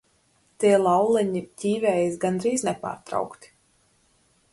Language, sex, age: Latvian, female, 19-29